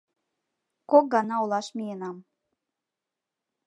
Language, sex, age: Mari, female, 19-29